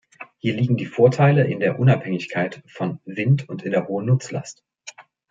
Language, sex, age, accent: German, male, 40-49, Deutschland Deutsch